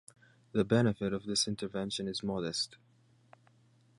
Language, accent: English, United States English